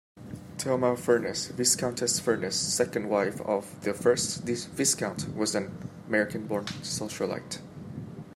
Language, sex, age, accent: English, male, 19-29, United States English